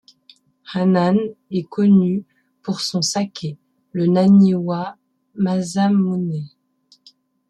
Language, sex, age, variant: French, female, 19-29, Français de métropole